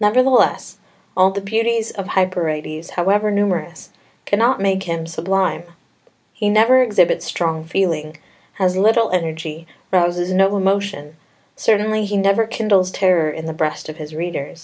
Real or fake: real